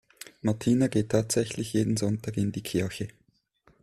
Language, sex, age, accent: German, male, 30-39, Schweizerdeutsch